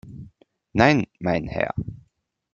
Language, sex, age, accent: German, male, 19-29, Österreichisches Deutsch